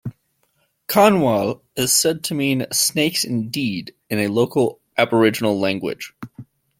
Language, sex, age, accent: English, male, 30-39, United States English